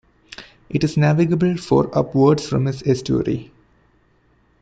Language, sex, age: English, male, 19-29